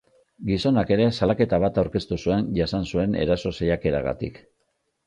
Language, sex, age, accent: Basque, male, 50-59, Mendebalekoa (Araba, Bizkaia, Gipuzkoako mendebaleko herri batzuk)